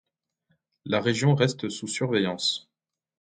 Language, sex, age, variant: French, male, 19-29, Français de métropole